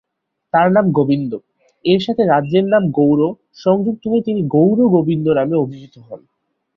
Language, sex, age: Bengali, male, 19-29